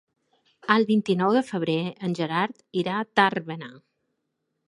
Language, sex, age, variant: Catalan, female, 40-49, Central